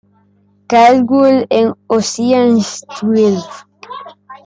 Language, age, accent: Spanish, 40-49, España: Norte peninsular (Asturias, Castilla y León, Cantabria, País Vasco, Navarra, Aragón, La Rioja, Guadalajara, Cuenca)